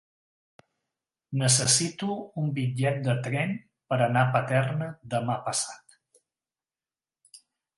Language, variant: Catalan, Central